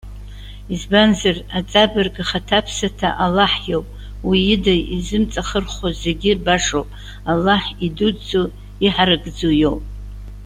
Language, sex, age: Abkhazian, female, 70-79